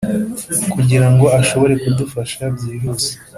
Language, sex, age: Kinyarwanda, male, 19-29